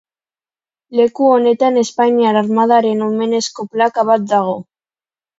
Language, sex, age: Basque, female, under 19